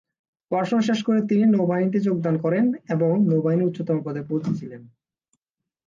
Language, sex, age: Bengali, male, 19-29